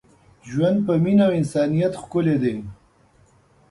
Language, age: Pashto, 50-59